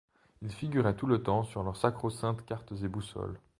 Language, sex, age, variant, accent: French, male, 19-29, Français d'Europe, Français de Suisse